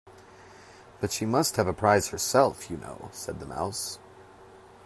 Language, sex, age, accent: English, male, 40-49, United States English